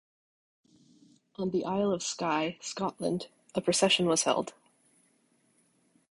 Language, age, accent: English, 30-39, United States English